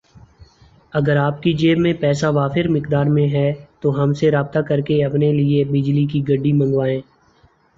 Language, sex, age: Urdu, male, 19-29